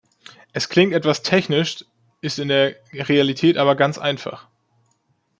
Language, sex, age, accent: German, male, 19-29, Deutschland Deutsch